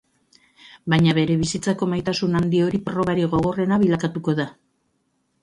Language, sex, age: Basque, female, 50-59